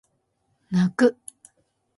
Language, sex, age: Japanese, female, 50-59